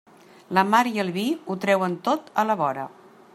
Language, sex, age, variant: Catalan, female, 60-69, Central